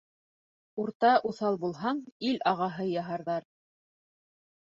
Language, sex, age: Bashkir, female, 30-39